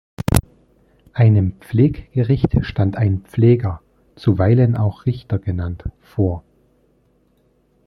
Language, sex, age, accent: German, male, 30-39, Deutschland Deutsch